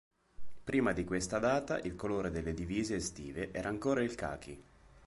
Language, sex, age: Italian, male, 19-29